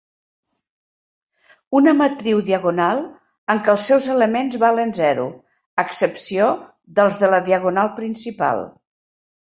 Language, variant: Catalan, Central